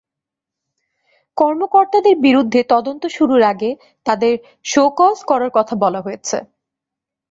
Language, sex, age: Bengali, female, 19-29